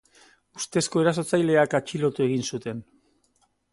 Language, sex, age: Basque, male, 60-69